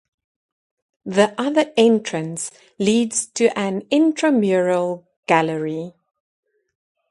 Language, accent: English, Southern African (South Africa, Zimbabwe, Namibia)